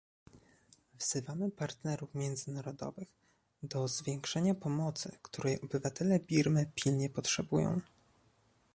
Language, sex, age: Polish, male, 19-29